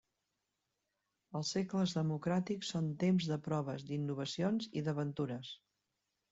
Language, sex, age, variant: Catalan, female, 60-69, Central